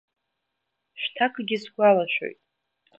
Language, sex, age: Abkhazian, female, under 19